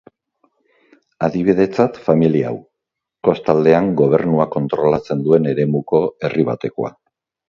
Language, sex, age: Basque, male, 60-69